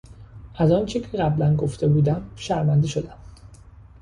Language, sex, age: Persian, male, 30-39